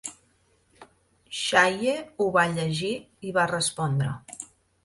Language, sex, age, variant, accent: Catalan, female, 30-39, Central, nord-oriental; Empordanès